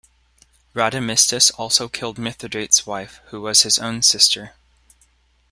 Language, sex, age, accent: English, male, 19-29, United States English